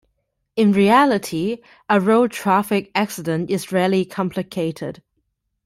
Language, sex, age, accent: English, female, 19-29, Hong Kong English